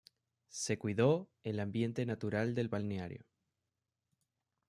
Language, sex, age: Spanish, male, 30-39